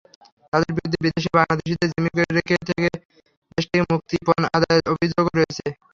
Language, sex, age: Bengali, male, under 19